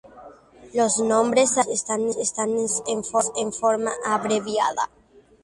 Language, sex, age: Spanish, female, under 19